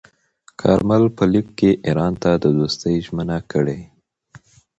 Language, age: Pashto, 30-39